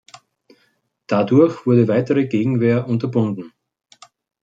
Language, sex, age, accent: German, male, 40-49, Österreichisches Deutsch